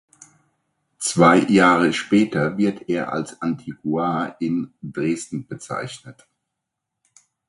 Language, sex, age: German, male, 50-59